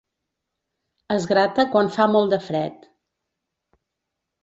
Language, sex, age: Catalan, female, 50-59